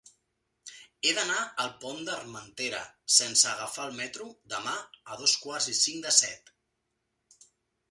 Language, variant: Catalan, Central